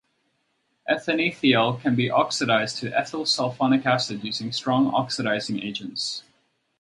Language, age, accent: English, 30-39, Australian English